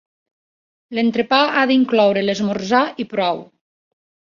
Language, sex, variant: Catalan, female, Nord-Occidental